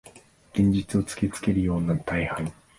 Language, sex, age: Japanese, male, 19-29